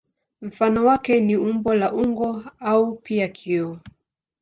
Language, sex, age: Swahili, female, 50-59